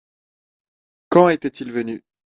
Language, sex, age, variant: French, male, 30-39, Français de métropole